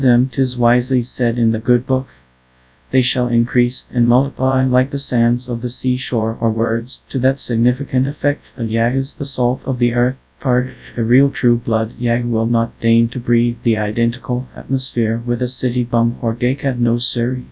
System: TTS, FastPitch